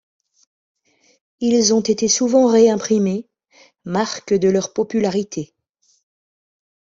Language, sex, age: French, female, 50-59